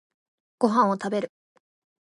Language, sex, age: Japanese, female, 19-29